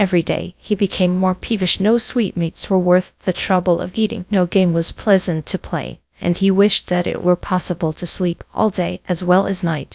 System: TTS, GradTTS